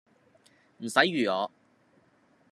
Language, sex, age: Cantonese, female, 19-29